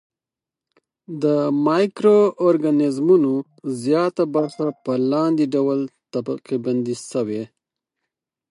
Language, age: Pashto, 30-39